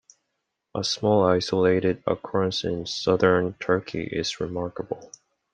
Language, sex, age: English, male, 19-29